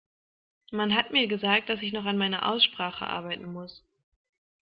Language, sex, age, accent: German, female, 19-29, Deutschland Deutsch